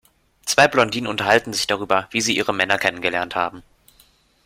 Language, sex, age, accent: German, male, under 19, Deutschland Deutsch